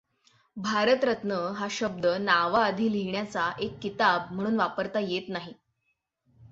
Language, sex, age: Marathi, female, 19-29